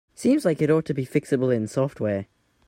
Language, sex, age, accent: English, male, under 19, England English